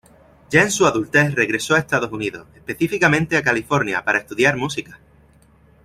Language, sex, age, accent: Spanish, male, 30-39, España: Sur peninsular (Andalucia, Extremadura, Murcia)